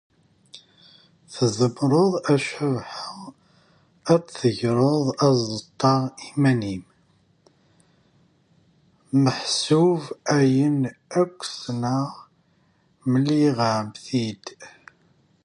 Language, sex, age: Kabyle, male, 40-49